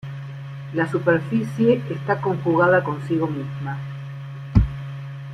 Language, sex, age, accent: Spanish, female, 50-59, Rioplatense: Argentina, Uruguay, este de Bolivia, Paraguay